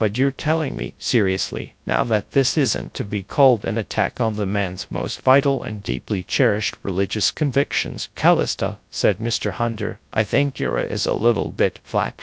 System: TTS, GradTTS